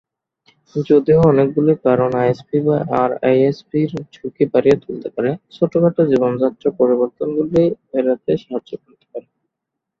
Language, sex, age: Bengali, male, 19-29